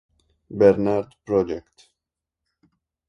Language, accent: Spanish, Andino-Pacífico: Colombia, Perú, Ecuador, oeste de Bolivia y Venezuela andina